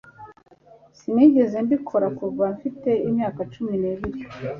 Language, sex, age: Kinyarwanda, female, 30-39